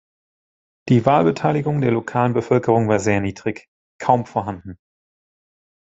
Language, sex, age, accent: German, male, 30-39, Deutschland Deutsch